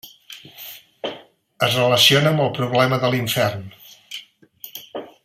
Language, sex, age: Catalan, male, 50-59